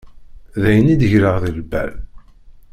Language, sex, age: Kabyle, male, 50-59